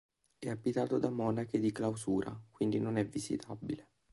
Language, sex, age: Italian, male, 19-29